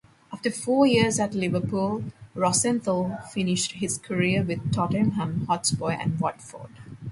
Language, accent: English, United States English